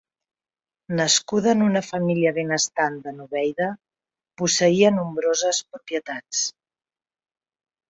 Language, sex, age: Catalan, female, 50-59